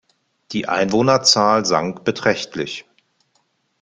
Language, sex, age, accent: German, male, 50-59, Deutschland Deutsch